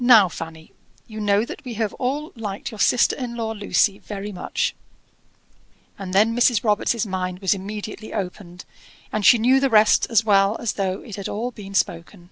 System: none